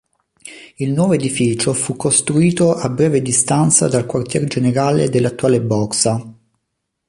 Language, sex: Italian, male